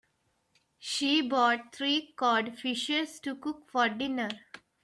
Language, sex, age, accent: English, female, under 19, India and South Asia (India, Pakistan, Sri Lanka)